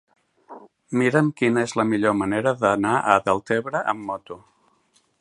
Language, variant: Catalan, Central